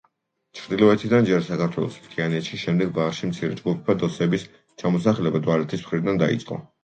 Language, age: Georgian, 19-29